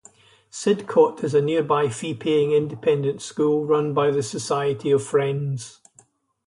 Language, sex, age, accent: English, male, 70-79, Scottish English